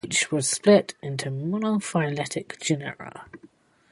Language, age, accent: English, 19-29, England English